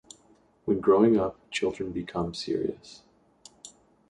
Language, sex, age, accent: English, male, 19-29, United States English